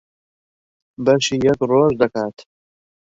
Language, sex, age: Central Kurdish, male, 30-39